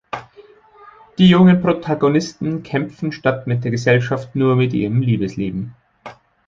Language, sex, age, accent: German, male, 50-59, Deutschland Deutsch